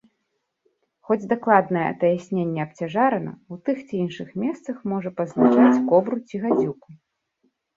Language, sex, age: Belarusian, female, 40-49